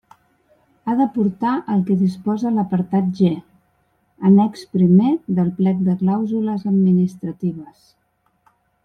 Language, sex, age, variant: Catalan, female, 50-59, Central